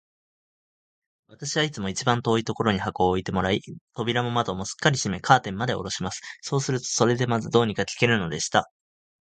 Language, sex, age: Japanese, male, 19-29